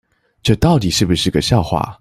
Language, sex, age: Chinese, male, 19-29